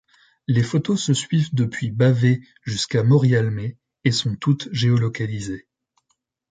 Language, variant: French, Français de métropole